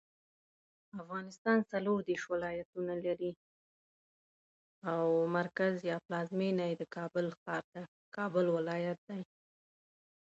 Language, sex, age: Pashto, female, 30-39